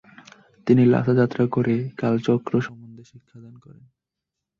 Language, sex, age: Bengali, male, under 19